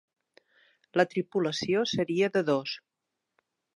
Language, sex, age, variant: Catalan, female, 50-59, Central